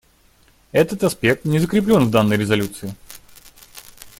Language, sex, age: Russian, male, 30-39